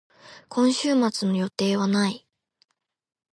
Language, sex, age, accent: Japanese, female, 19-29, 標準語